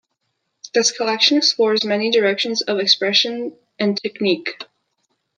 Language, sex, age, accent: English, male, 19-29, United States English